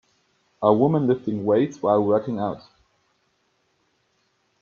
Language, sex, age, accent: English, male, 19-29, United States English